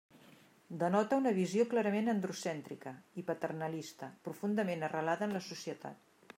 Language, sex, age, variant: Catalan, female, 50-59, Central